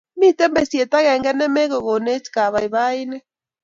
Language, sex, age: Kalenjin, female, 40-49